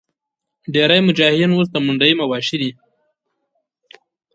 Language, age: Pashto, 19-29